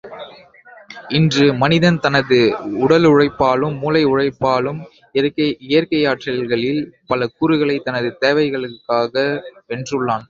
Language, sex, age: Tamil, male, 19-29